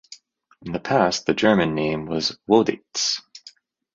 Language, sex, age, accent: English, male, 30-39, United States English